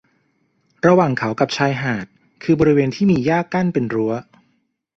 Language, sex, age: Thai, male, 30-39